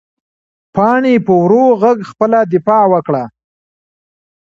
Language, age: Pashto, 40-49